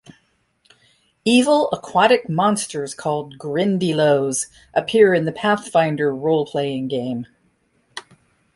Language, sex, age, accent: English, female, 60-69, United States English